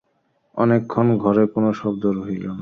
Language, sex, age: Bengali, male, 19-29